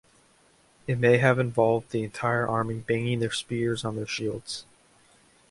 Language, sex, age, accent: English, male, 19-29, United States English